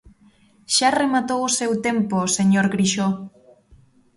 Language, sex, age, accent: Galician, female, 19-29, Normativo (estándar)